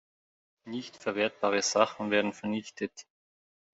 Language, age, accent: German, 30-39, Österreichisches Deutsch